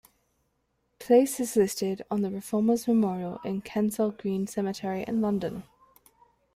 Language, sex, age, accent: English, female, 19-29, England English